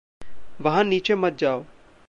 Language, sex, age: Hindi, male, 19-29